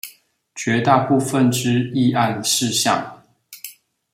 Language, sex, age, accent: Chinese, male, 30-39, 出生地：彰化縣